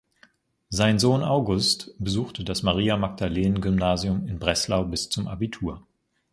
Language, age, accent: German, 19-29, Deutschland Deutsch